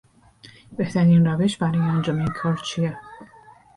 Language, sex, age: Persian, female, 40-49